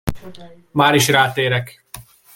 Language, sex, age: Hungarian, male, 19-29